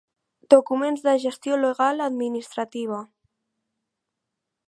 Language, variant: Catalan, Central